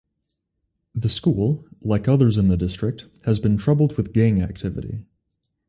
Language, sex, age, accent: English, male, 19-29, United States English